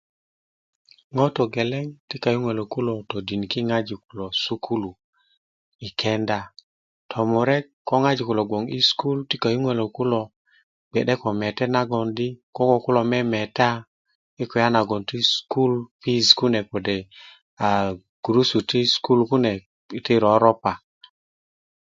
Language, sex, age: Kuku, male, 30-39